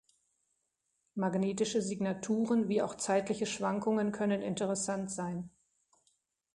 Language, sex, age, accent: German, female, 60-69, Deutschland Deutsch